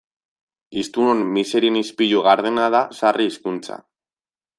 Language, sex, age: Basque, male, 19-29